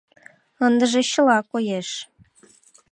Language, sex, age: Mari, female, 19-29